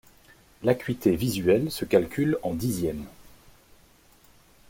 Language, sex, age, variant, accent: French, male, 30-39, Français d'Europe, Français de Belgique